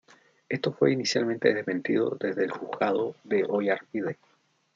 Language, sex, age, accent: Spanish, male, 19-29, Chileno: Chile, Cuyo